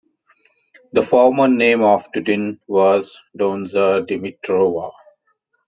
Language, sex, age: English, male, 30-39